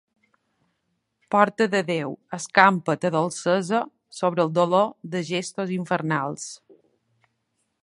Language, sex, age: Catalan, female, 40-49